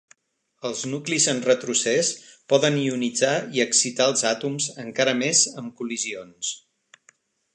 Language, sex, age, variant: Catalan, male, 50-59, Central